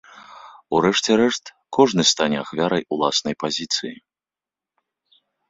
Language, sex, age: Belarusian, male, 30-39